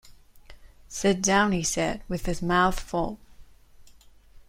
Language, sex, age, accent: English, female, 19-29, United States English